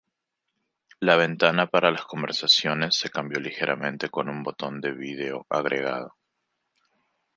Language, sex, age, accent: Spanish, male, 19-29, Andino-Pacífico: Colombia, Perú, Ecuador, oeste de Bolivia y Venezuela andina